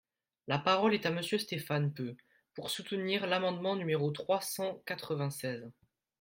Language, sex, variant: French, male, Français de métropole